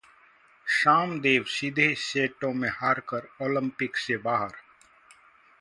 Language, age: Hindi, 40-49